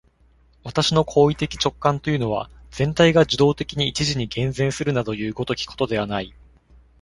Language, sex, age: Japanese, male, 19-29